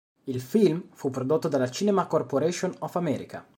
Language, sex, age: Italian, male, 30-39